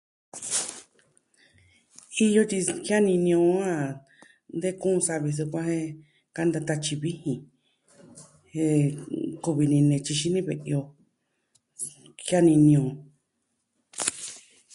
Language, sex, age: Southwestern Tlaxiaco Mixtec, female, 40-49